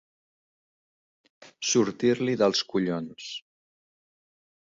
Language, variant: Catalan, Central